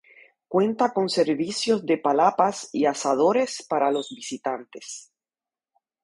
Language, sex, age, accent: Spanish, female, 50-59, Caribe: Cuba, Venezuela, Puerto Rico, República Dominicana, Panamá, Colombia caribeña, México caribeño, Costa del golfo de México